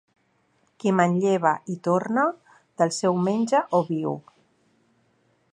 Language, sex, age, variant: Catalan, female, 40-49, Central